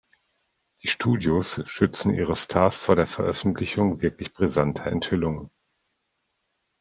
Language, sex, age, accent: German, male, 40-49, Deutschland Deutsch